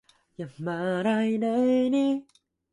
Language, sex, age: English, male, 19-29